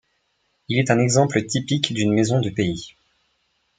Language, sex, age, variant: French, male, 19-29, Français de métropole